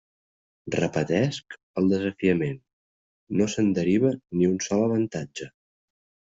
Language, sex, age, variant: Catalan, male, 30-39, Central